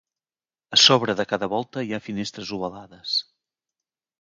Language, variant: Catalan, Central